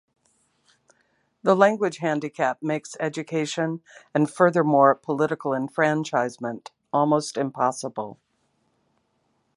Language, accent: English, United States English